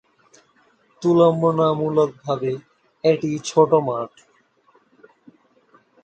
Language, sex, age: Bengali, male, 19-29